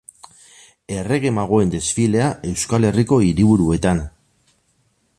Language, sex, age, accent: Basque, male, 50-59, Mendebalekoa (Araba, Bizkaia, Gipuzkoako mendebaleko herri batzuk)